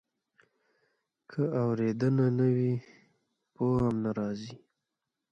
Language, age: Pashto, 19-29